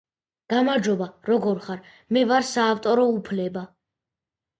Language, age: Georgian, under 19